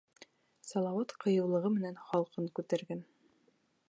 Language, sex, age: Bashkir, female, 19-29